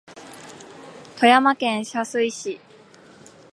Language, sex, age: Japanese, female, 19-29